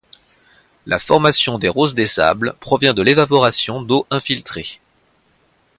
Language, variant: French, Français de métropole